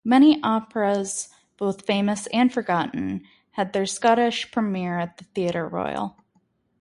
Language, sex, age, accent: English, female, 19-29, United States English